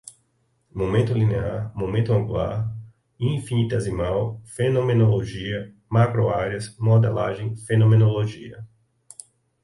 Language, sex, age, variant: Portuguese, male, 30-39, Portuguese (Brasil)